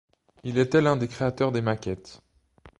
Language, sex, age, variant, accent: French, male, 19-29, Français d'Europe, Français de Suisse